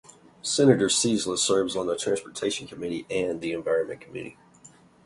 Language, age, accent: English, 19-29, United States English